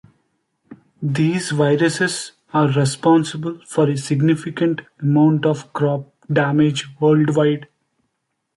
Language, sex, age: English, male, 19-29